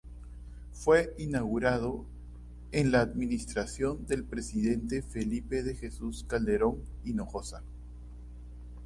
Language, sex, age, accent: Spanish, male, 40-49, Andino-Pacífico: Colombia, Perú, Ecuador, oeste de Bolivia y Venezuela andina